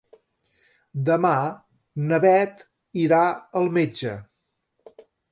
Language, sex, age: Catalan, male, 70-79